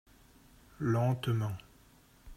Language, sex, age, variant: French, male, 40-49, Français de métropole